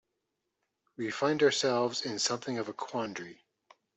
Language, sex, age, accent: English, male, 40-49, Canadian English